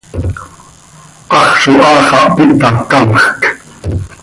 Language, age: Seri, 40-49